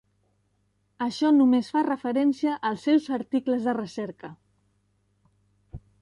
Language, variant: Catalan, Central